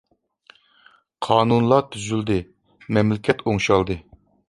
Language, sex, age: Uyghur, male, 40-49